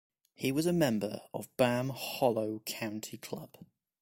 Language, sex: English, male